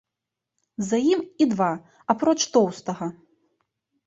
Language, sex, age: Belarusian, female, 19-29